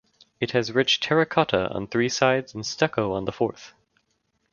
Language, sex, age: English, male, under 19